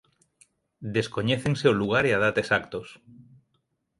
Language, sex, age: Galician, male, 40-49